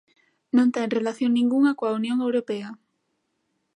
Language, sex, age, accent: Galician, female, 19-29, Atlántico (seseo e gheada)